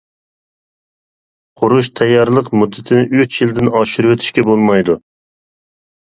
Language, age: Uyghur, 40-49